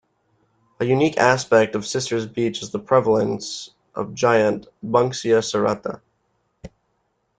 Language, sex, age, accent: English, male, 19-29, United States English